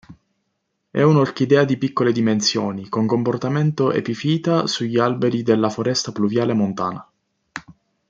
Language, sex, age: Italian, male, 19-29